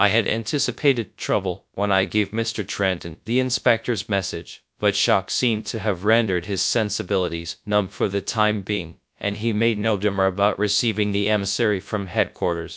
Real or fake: fake